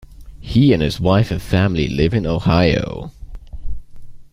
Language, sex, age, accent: English, male, under 19, United States English